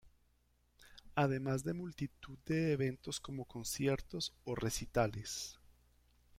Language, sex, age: Spanish, male, 50-59